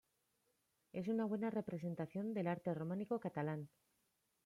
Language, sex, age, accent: Spanish, female, 30-39, España: Norte peninsular (Asturias, Castilla y León, Cantabria, País Vasco, Navarra, Aragón, La Rioja, Guadalajara, Cuenca)